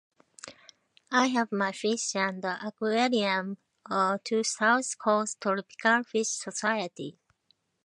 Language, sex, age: English, female, 50-59